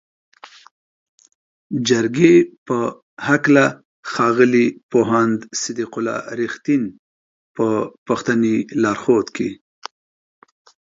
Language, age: Pashto, 50-59